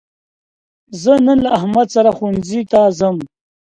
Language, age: Pashto, 19-29